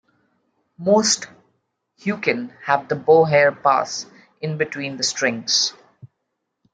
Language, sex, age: English, female, 30-39